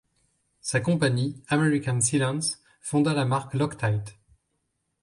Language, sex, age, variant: French, male, 30-39, Français de métropole